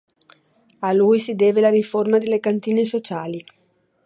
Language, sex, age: Italian, female, 60-69